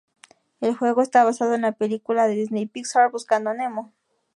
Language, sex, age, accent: Spanish, female, 19-29, México